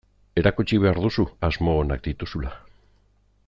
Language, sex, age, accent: Basque, male, 50-59, Erdialdekoa edo Nafarra (Gipuzkoa, Nafarroa)